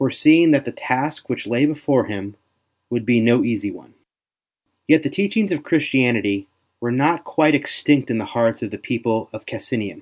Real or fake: real